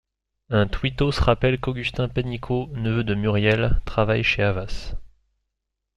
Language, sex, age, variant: French, male, 19-29, Français de métropole